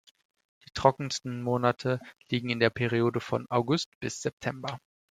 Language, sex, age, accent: German, male, 19-29, Deutschland Deutsch